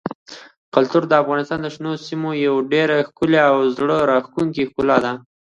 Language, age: Pashto, under 19